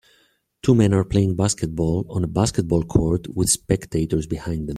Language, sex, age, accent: English, male, 40-49, United States English